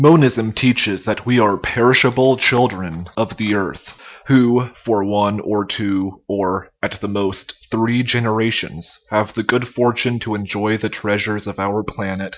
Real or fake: real